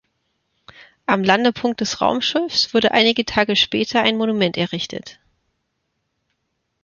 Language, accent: German, Deutschland Deutsch